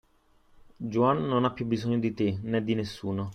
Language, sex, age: Italian, male, 19-29